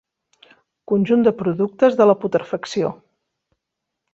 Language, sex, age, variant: Catalan, female, 40-49, Central